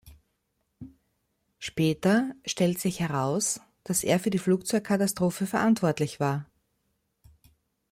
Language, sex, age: German, female, 50-59